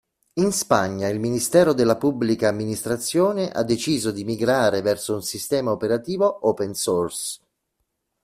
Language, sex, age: Italian, male, 50-59